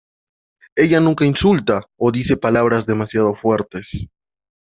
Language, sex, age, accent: Spanish, male, 19-29, Andino-Pacífico: Colombia, Perú, Ecuador, oeste de Bolivia y Venezuela andina